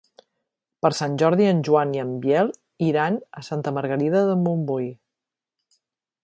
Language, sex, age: Catalan, female, 50-59